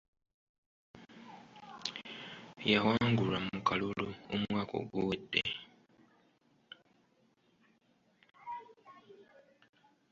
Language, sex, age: Ganda, male, 19-29